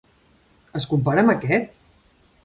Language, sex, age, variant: Catalan, male, 40-49, Central